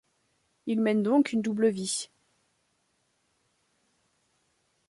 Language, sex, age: French, female, 30-39